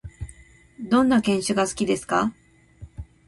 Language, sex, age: Japanese, female, 30-39